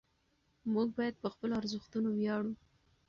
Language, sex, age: Pashto, female, 19-29